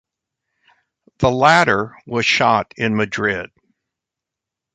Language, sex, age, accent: English, male, 60-69, United States English